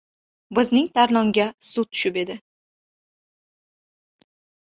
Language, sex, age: Uzbek, female, 30-39